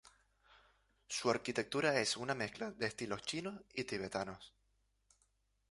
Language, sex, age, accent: Spanish, male, 19-29, España: Islas Canarias